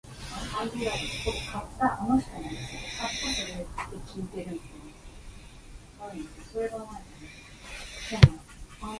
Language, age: English, 19-29